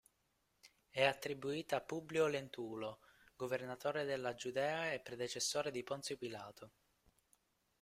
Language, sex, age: Italian, male, 19-29